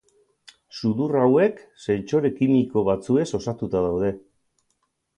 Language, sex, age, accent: Basque, male, 60-69, Mendebalekoa (Araba, Bizkaia, Gipuzkoako mendebaleko herri batzuk)